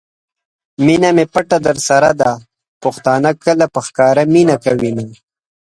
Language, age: Pashto, 19-29